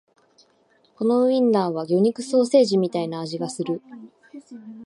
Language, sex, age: Japanese, female, under 19